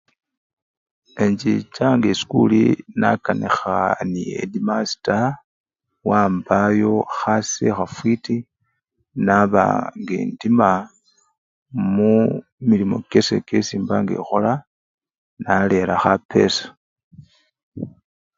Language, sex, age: Luyia, male, 40-49